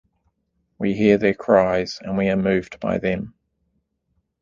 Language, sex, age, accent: English, male, 30-39, New Zealand English